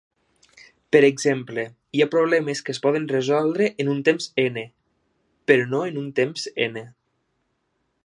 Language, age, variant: Catalan, 30-39, Septentrional